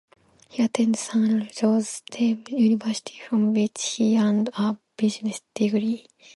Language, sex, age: English, female, 19-29